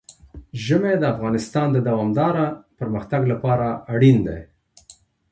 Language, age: Pashto, 50-59